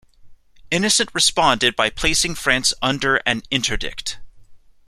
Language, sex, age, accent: English, male, 19-29, United States English